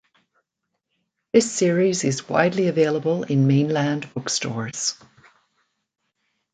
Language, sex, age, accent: English, female, 60-69, Canadian English